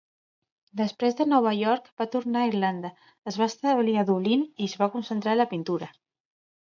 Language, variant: Catalan, Central